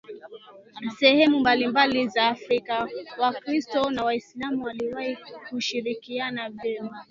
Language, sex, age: Swahili, female, 19-29